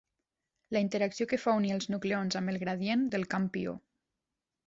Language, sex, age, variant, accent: Catalan, female, 19-29, Nord-Occidental, Tortosí